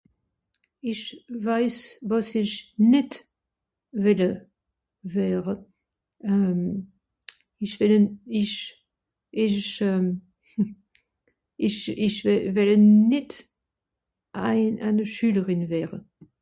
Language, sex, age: Swiss German, female, 60-69